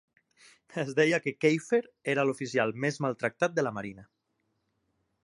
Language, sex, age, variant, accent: Catalan, male, 30-39, Valencià meridional, valencià